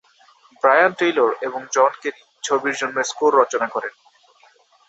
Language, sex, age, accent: Bengali, male, 19-29, Bangla